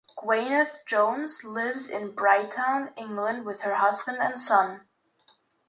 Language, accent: English, United States English